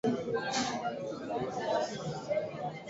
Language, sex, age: English, male, 19-29